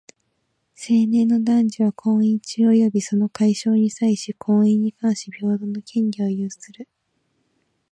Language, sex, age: Japanese, female, 19-29